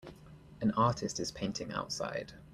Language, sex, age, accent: English, male, 19-29, England English